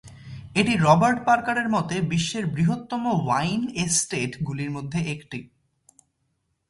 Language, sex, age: Bengali, male, 19-29